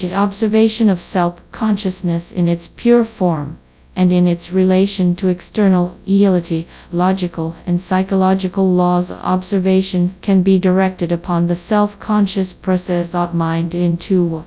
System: TTS, FastPitch